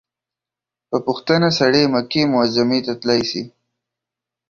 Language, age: Pashto, 19-29